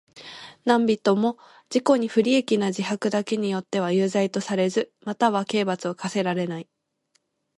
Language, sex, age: Japanese, female, 19-29